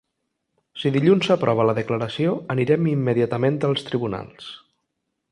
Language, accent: Catalan, valencià